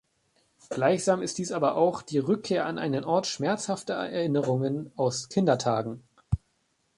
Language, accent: German, Deutschland Deutsch